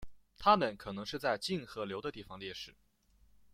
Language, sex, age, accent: Chinese, male, under 19, 出生地：湖北省